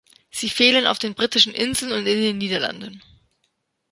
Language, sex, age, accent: German, female, 30-39, Deutschland Deutsch